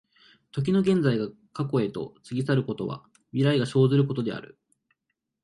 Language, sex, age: Japanese, male, 19-29